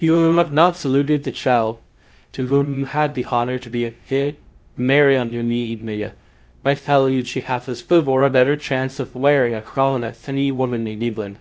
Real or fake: fake